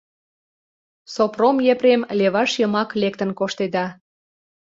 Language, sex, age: Mari, female, 19-29